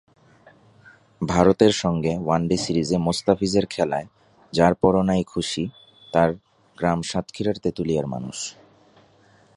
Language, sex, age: Bengali, male, 19-29